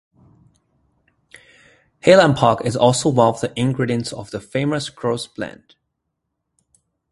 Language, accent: English, Australian English